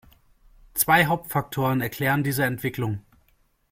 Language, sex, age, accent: German, male, 19-29, Deutschland Deutsch